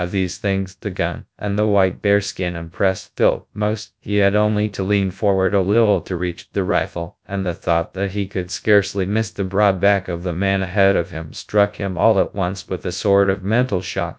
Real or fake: fake